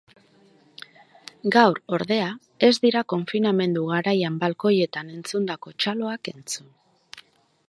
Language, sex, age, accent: Basque, female, 40-49, Mendebalekoa (Araba, Bizkaia, Gipuzkoako mendebaleko herri batzuk)